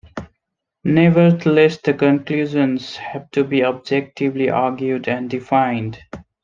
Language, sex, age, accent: English, male, 19-29, United States English